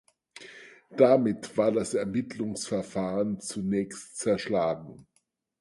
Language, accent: German, Deutschland Deutsch